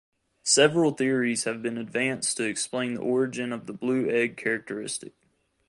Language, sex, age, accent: English, male, 19-29, United States English